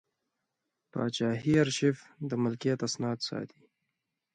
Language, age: Pashto, 19-29